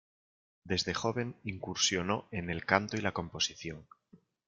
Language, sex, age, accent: Spanish, male, 30-39, España: Norte peninsular (Asturias, Castilla y León, Cantabria, País Vasco, Navarra, Aragón, La Rioja, Guadalajara, Cuenca)